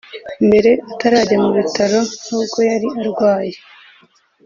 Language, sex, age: Kinyarwanda, female, 19-29